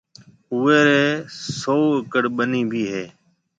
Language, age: Marwari (Pakistan), 40-49